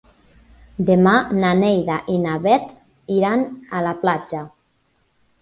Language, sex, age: Catalan, female, 30-39